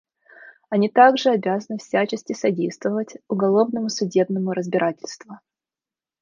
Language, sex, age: Russian, female, 19-29